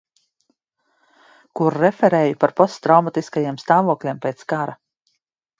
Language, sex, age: Latvian, female, 40-49